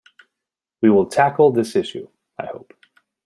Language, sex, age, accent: English, male, 30-39, United States English